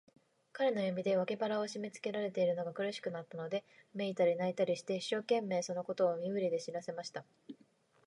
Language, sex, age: Japanese, female, 19-29